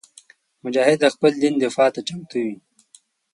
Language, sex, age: Pashto, male, 19-29